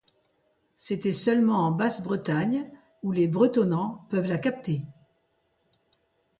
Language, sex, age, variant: French, female, 70-79, Français de métropole